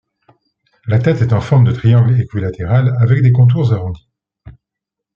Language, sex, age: French, male, 40-49